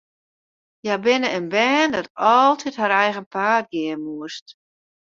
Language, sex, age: Western Frisian, female, 50-59